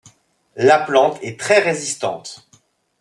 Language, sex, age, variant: French, male, 30-39, Français de métropole